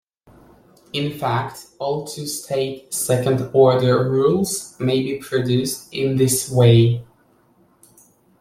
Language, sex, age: English, male, 19-29